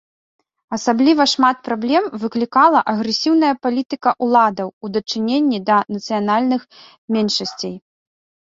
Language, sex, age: Belarusian, female, 30-39